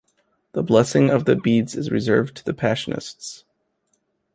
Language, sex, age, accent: English, male, 19-29, United States English